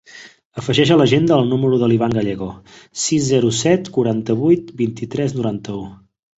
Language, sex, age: Catalan, male, 30-39